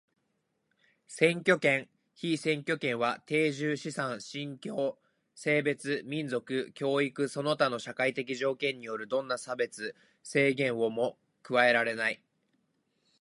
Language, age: Japanese, 19-29